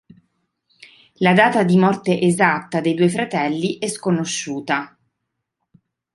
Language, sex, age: Italian, female, 30-39